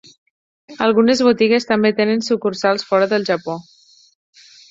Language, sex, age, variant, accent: Catalan, female, 30-39, Nord-Occidental, Lleidatà